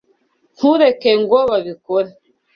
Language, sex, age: Kinyarwanda, female, 19-29